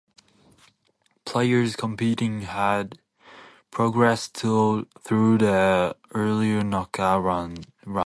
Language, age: English, 19-29